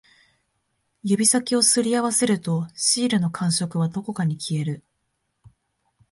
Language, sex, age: Japanese, female, 19-29